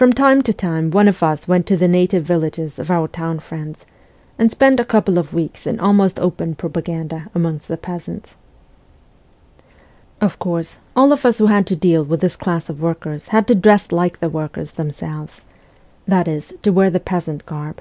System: none